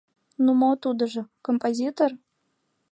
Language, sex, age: Mari, female, 19-29